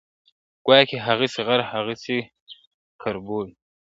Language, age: Pashto, 19-29